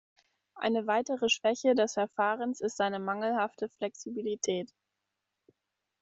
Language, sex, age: German, female, 19-29